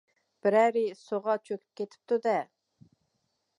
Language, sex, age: Uyghur, female, 50-59